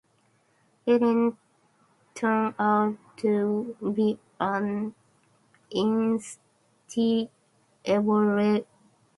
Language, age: English, 19-29